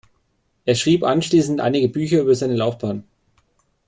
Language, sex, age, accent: German, male, 30-39, Deutschland Deutsch